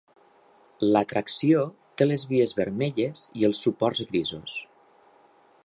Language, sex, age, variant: Catalan, male, 40-49, Nord-Occidental